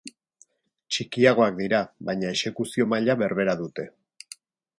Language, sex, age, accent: Basque, male, 50-59, Erdialdekoa edo Nafarra (Gipuzkoa, Nafarroa)